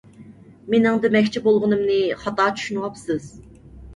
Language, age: Uyghur, 30-39